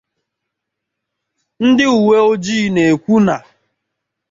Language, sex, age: Igbo, male, 19-29